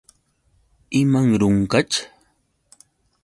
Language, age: Yauyos Quechua, 30-39